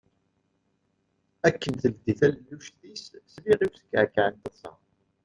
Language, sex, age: Kabyle, male, 30-39